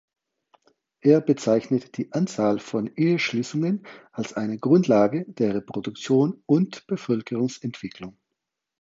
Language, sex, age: German, male, 50-59